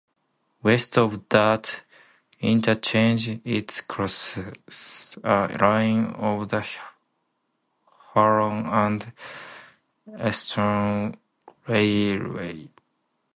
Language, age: English, 19-29